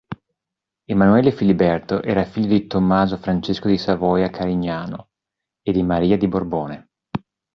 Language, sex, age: Italian, male, 40-49